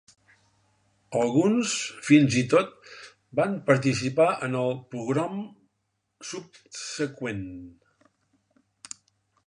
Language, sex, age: Catalan, male, 60-69